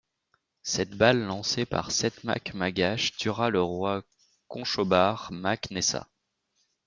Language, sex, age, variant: French, male, under 19, Français de métropole